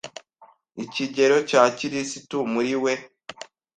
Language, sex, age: Kinyarwanda, male, 19-29